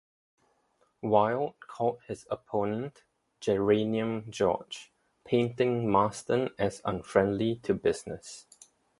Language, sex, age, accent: English, male, 19-29, Singaporean English